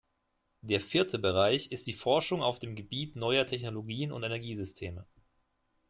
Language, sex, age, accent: German, male, 30-39, Deutschland Deutsch